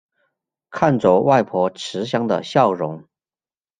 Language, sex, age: Chinese, male, 40-49